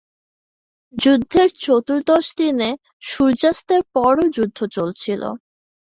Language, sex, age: Bengali, female, 19-29